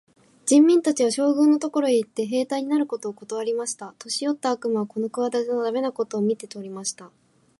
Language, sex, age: Japanese, female, 19-29